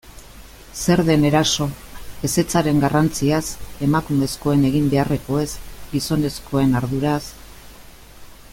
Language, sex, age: Basque, female, 50-59